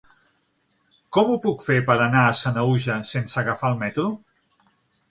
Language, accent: Catalan, central; septentrional